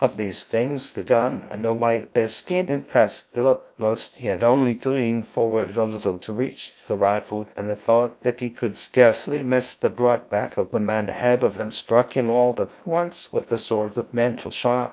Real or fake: fake